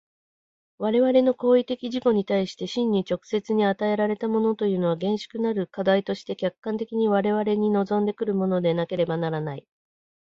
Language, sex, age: Japanese, female, 50-59